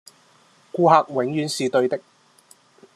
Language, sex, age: Cantonese, male, 30-39